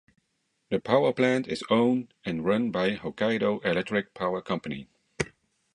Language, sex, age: English, male, 40-49